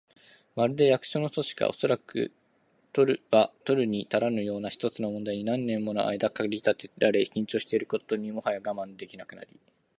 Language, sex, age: Japanese, male, 19-29